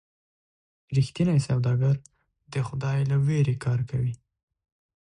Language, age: Pashto, 19-29